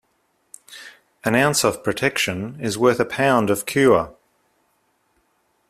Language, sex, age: English, male, 50-59